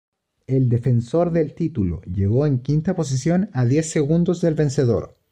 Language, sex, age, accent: Spanish, male, 19-29, Chileno: Chile, Cuyo